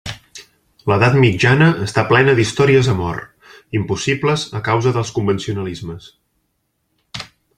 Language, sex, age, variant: Catalan, male, 30-39, Central